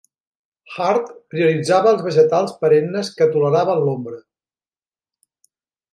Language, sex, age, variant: Catalan, male, 40-49, Central